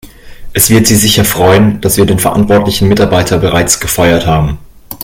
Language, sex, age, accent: German, male, 19-29, Deutschland Deutsch